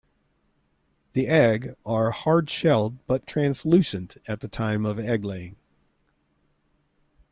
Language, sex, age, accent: English, male, 50-59, United States English